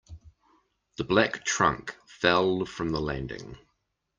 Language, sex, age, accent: English, male, 40-49, New Zealand English